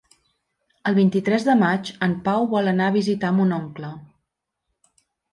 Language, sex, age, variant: Catalan, female, 50-59, Central